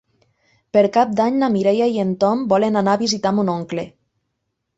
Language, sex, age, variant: Catalan, female, 19-29, Nord-Occidental